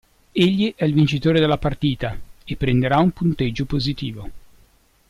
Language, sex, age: Italian, male, 40-49